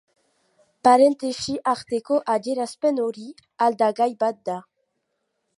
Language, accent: Basque, Nafar-lapurtarra edo Zuberotarra (Lapurdi, Nafarroa Beherea, Zuberoa)